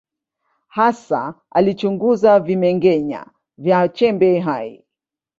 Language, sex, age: Swahili, female, 50-59